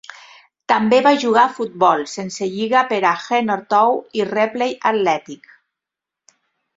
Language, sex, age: Catalan, female, 50-59